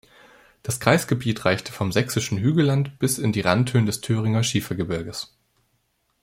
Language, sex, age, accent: German, male, 19-29, Deutschland Deutsch